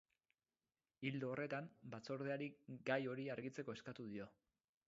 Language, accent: Basque, Mendebalekoa (Araba, Bizkaia, Gipuzkoako mendebaleko herri batzuk)